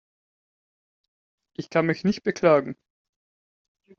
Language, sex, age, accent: German, male, 19-29, Österreichisches Deutsch